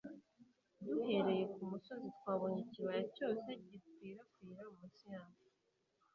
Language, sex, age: Kinyarwanda, female, 19-29